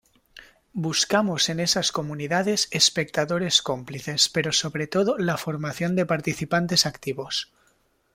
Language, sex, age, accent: Spanish, male, 19-29, España: Norte peninsular (Asturias, Castilla y León, Cantabria, País Vasco, Navarra, Aragón, La Rioja, Guadalajara, Cuenca)